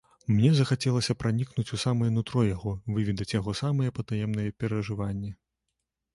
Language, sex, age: Belarusian, male, 30-39